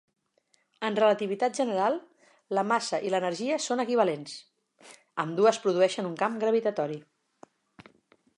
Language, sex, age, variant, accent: Catalan, female, 40-49, Central, central; Oriental